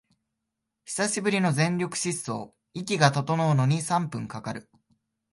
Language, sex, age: Japanese, male, 19-29